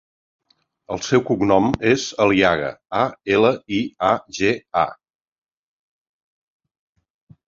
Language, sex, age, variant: Catalan, male, 50-59, Central